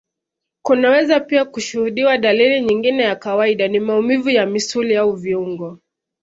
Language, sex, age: Swahili, female, 19-29